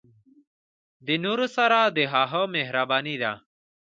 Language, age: Pashto, 19-29